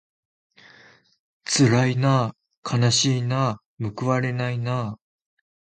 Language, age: Japanese, 19-29